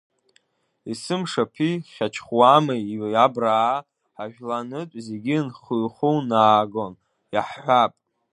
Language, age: Abkhazian, under 19